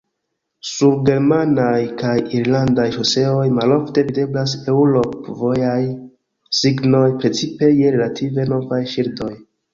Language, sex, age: Esperanto, male, 19-29